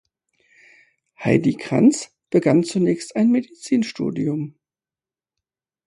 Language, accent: German, Deutschland Deutsch